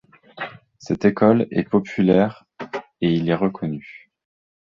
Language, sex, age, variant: French, male, 30-39, Français de métropole